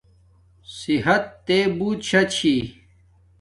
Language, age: Domaaki, 40-49